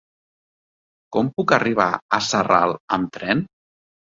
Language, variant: Catalan, Central